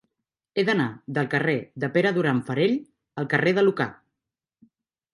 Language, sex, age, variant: Catalan, female, 40-49, Central